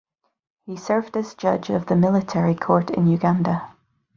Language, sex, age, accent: English, female, 30-39, Northern Irish; yorkshire